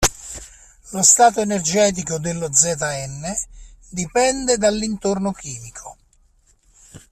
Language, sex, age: Italian, male, 60-69